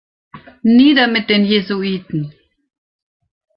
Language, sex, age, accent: German, female, 60-69, Deutschland Deutsch